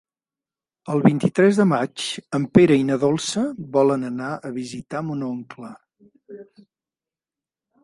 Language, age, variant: Catalan, 60-69, Central